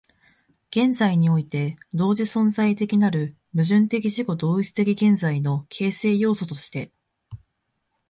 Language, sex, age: Japanese, female, 19-29